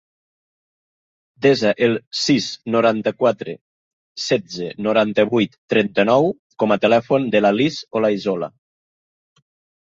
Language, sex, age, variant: Catalan, male, 50-59, Nord-Occidental